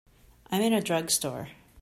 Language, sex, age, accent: English, female, 30-39, United States English